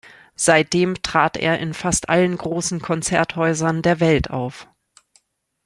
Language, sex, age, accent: German, female, 40-49, Deutschland Deutsch